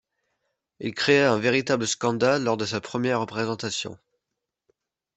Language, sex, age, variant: French, male, 19-29, Français de métropole